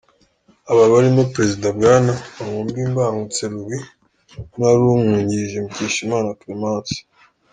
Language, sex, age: Kinyarwanda, male, under 19